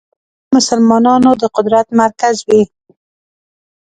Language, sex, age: Pashto, female, 19-29